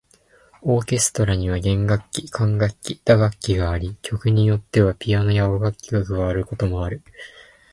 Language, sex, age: Japanese, male, 19-29